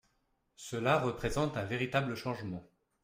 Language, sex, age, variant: French, male, 30-39, Français de métropole